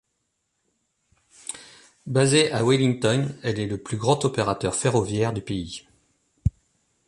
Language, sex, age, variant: French, male, 40-49, Français de métropole